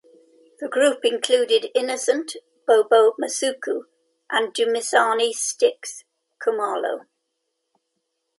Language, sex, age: English, female, 70-79